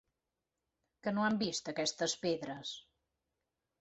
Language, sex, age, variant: Catalan, female, 40-49, Central